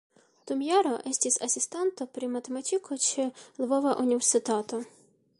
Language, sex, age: Esperanto, female, 19-29